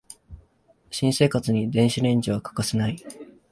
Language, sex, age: Japanese, male, 19-29